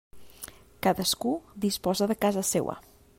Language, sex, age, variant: Catalan, female, 30-39, Central